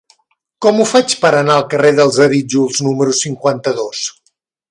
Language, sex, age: Catalan, male, 50-59